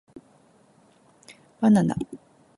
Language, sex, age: Japanese, female, 40-49